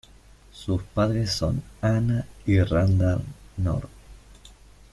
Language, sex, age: Spanish, male, 19-29